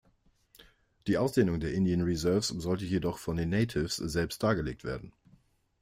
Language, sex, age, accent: German, male, 40-49, Deutschland Deutsch